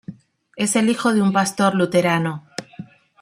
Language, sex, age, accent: Spanish, female, 40-49, España: Islas Canarias